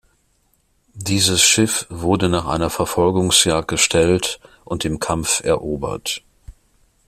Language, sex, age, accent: German, male, 50-59, Deutschland Deutsch